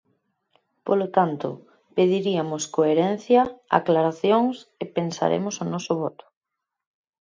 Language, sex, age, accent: Galician, female, 30-39, Normativo (estándar)